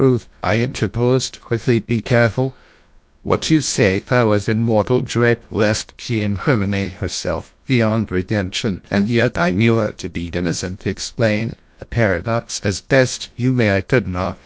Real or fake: fake